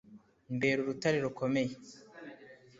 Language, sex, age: Kinyarwanda, male, under 19